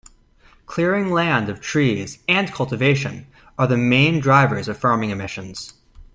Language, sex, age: English, male, 19-29